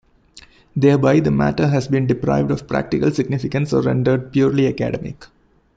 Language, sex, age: English, male, 19-29